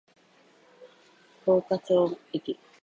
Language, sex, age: Japanese, female, under 19